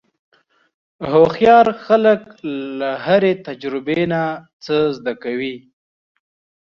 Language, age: Pashto, 19-29